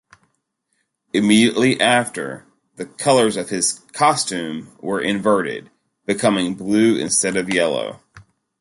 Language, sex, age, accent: English, male, 30-39, United States English